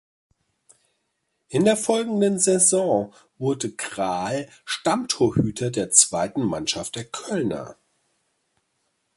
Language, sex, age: German, male, 40-49